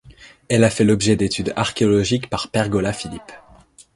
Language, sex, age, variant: French, male, under 19, Français de métropole